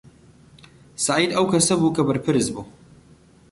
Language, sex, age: Central Kurdish, male, 19-29